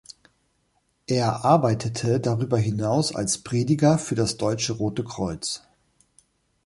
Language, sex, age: German, male, 40-49